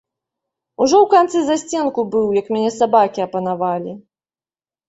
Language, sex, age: Belarusian, female, 30-39